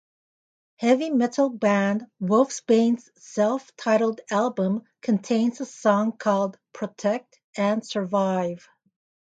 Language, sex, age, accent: English, female, 50-59, United States English